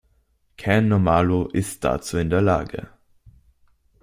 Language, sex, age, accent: German, male, under 19, Österreichisches Deutsch